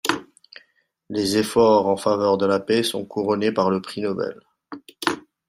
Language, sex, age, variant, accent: French, male, 40-49, Français du nord de l'Afrique, Français du Maroc